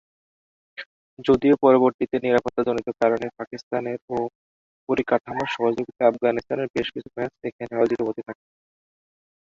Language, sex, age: Bengali, male, 19-29